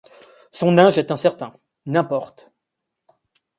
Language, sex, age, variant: French, male, 30-39, Français de métropole